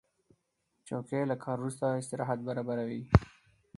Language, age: Pashto, 19-29